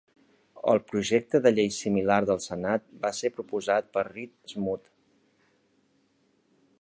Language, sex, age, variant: Catalan, male, 40-49, Central